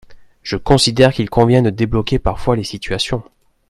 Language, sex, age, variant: French, male, 19-29, Français de métropole